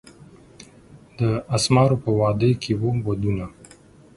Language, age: Pashto, 30-39